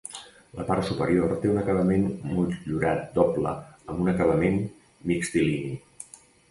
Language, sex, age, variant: Catalan, male, 40-49, Nord-Occidental